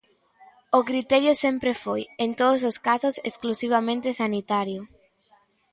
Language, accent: Galician, Normativo (estándar)